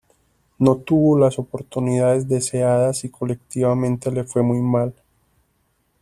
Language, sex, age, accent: Spanish, male, 19-29, Caribe: Cuba, Venezuela, Puerto Rico, República Dominicana, Panamá, Colombia caribeña, México caribeño, Costa del golfo de México